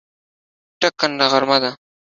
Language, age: Pashto, 19-29